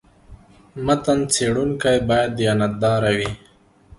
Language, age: Pashto, 19-29